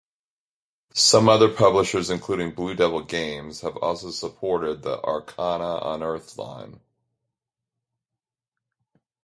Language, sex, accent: English, male, United States English